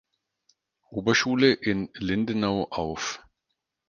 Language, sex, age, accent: German, male, 50-59, Deutschland Deutsch